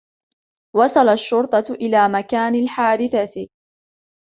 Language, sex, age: Arabic, female, 19-29